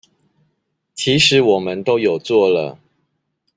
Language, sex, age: Chinese, male, 50-59